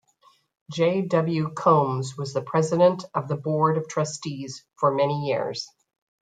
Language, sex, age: English, male, 50-59